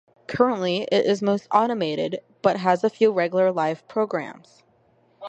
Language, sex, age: English, female, under 19